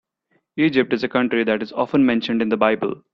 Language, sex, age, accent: English, male, 19-29, India and South Asia (India, Pakistan, Sri Lanka)